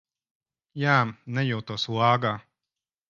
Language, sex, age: Latvian, male, 40-49